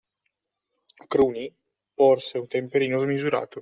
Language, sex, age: Italian, male, 19-29